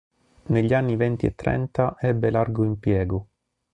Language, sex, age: Italian, male, 40-49